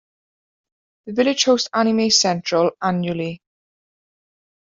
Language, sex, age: English, female, 19-29